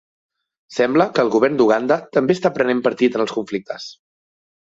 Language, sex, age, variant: Catalan, male, 30-39, Central